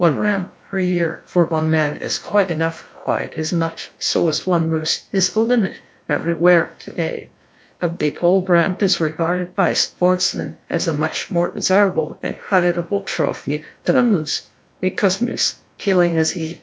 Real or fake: fake